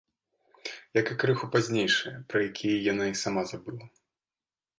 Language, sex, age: Belarusian, male, 19-29